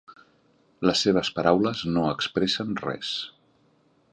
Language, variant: Catalan, Central